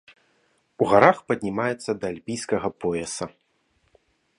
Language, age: Belarusian, 19-29